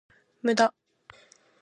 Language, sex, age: Japanese, female, 19-29